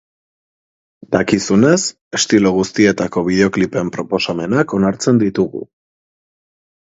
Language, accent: Basque, Erdialdekoa edo Nafarra (Gipuzkoa, Nafarroa)